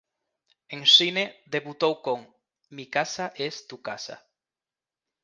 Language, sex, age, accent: Galician, male, 19-29, Atlántico (seseo e gheada)